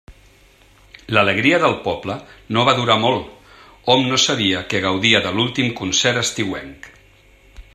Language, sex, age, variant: Catalan, male, 40-49, Central